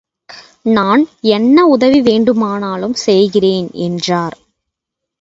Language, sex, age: Tamil, female, 19-29